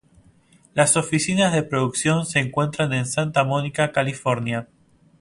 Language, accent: Spanish, Rioplatense: Argentina, Uruguay, este de Bolivia, Paraguay